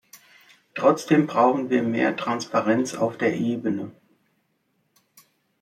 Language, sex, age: German, female, 60-69